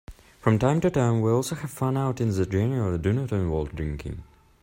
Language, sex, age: English, male, under 19